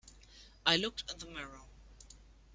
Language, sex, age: English, female, 19-29